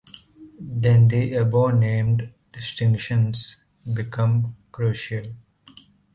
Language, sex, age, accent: English, male, 19-29, India and South Asia (India, Pakistan, Sri Lanka)